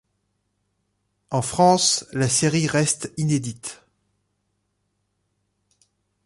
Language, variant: French, Français de métropole